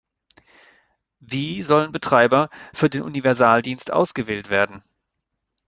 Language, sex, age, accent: German, male, 40-49, Deutschland Deutsch